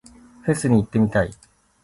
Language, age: Japanese, 40-49